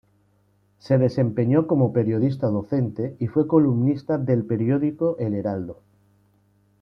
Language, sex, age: Spanish, male, 40-49